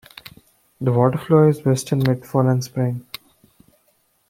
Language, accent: English, India and South Asia (India, Pakistan, Sri Lanka)